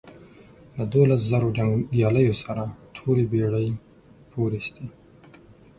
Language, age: Pashto, 30-39